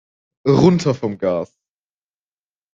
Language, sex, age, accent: German, male, under 19, Deutschland Deutsch